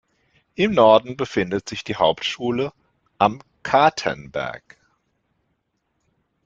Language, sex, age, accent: German, male, 40-49, Deutschland Deutsch